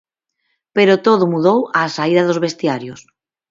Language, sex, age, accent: Galician, female, 30-39, Normativo (estándar)